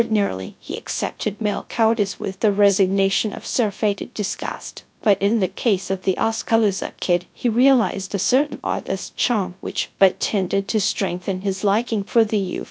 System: TTS, GradTTS